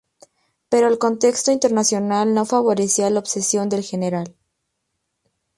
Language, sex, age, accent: Spanish, female, 19-29, México